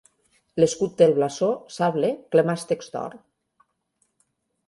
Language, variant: Catalan, Central